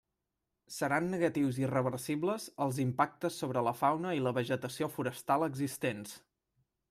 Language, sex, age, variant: Catalan, male, 19-29, Central